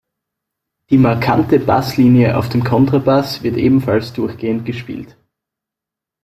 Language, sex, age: German, male, under 19